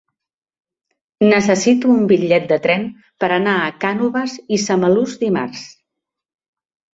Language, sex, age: Catalan, female, 50-59